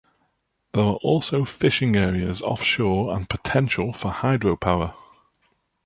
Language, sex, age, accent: English, male, 30-39, England English